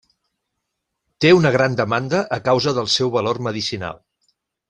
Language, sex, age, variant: Catalan, male, 40-49, Central